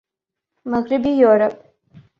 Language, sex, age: Urdu, female, 19-29